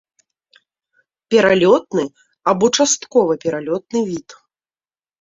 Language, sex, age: Belarusian, female, 30-39